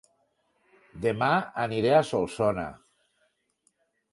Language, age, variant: Catalan, 60-69, Tortosí